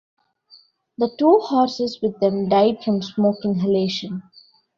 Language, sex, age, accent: English, female, 19-29, India and South Asia (India, Pakistan, Sri Lanka)